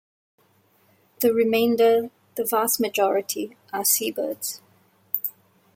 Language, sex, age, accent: English, female, 30-39, Singaporean English